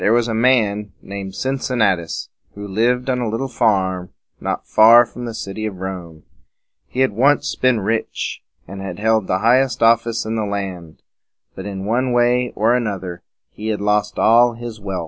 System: none